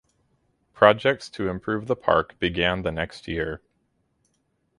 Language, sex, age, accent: English, male, 30-39, United States English